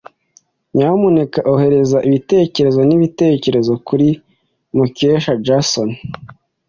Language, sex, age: Kinyarwanda, male, 19-29